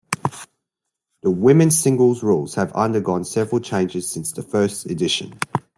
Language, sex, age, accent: English, male, 19-29, Australian English